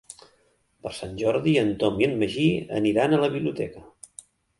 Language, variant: Catalan, Central